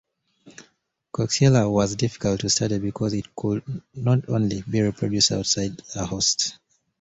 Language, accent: English, United States English